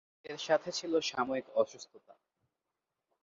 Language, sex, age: Bengali, male, 19-29